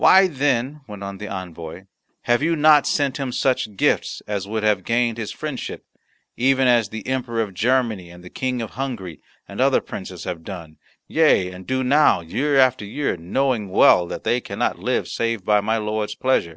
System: none